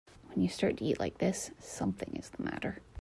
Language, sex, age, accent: English, female, 30-39, United States English